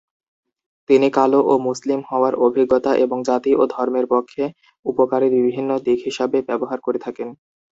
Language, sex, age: Bengali, male, 19-29